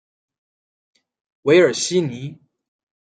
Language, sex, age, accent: Chinese, male, 19-29, 出生地：辽宁省